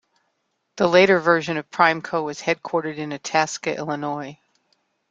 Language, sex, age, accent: English, female, 50-59, United States English